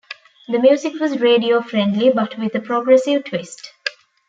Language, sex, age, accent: English, female, 19-29, India and South Asia (India, Pakistan, Sri Lanka)